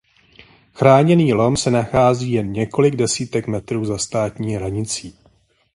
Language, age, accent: Czech, 40-49, pražský